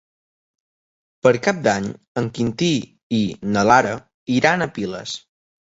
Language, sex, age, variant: Catalan, male, under 19, Septentrional